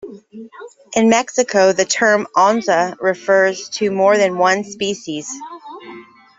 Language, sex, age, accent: English, female, 30-39, United States English